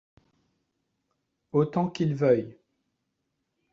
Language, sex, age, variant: French, male, 40-49, Français de métropole